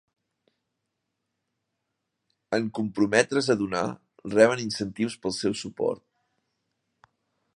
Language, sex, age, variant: Catalan, male, 40-49, Central